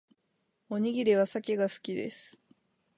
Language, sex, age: Japanese, female, 19-29